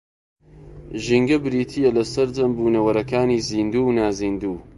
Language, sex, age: Central Kurdish, male, 30-39